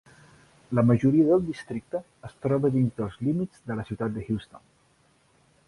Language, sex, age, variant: Catalan, male, 50-59, Central